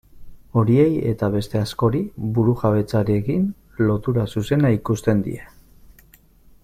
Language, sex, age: Basque, male, 40-49